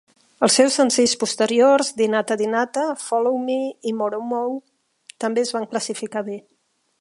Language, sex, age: Catalan, female, 50-59